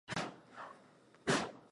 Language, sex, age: Swahili, female, 19-29